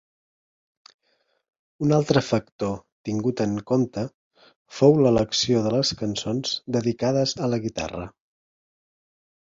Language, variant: Catalan, Central